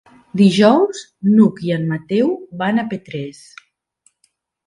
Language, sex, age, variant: Catalan, female, 50-59, Central